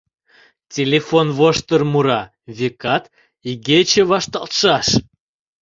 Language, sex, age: Mari, male, 30-39